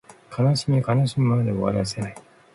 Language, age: Japanese, 50-59